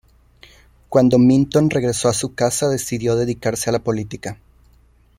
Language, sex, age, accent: Spanish, male, 19-29, México